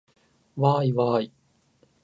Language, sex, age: Japanese, male, 19-29